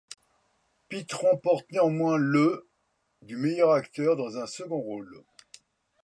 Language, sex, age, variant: French, male, 60-69, Français de métropole